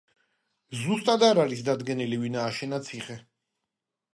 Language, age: Georgian, 40-49